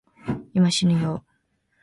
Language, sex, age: Japanese, female, 19-29